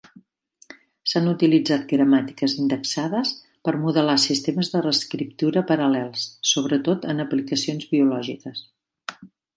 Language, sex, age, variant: Catalan, female, 60-69, Central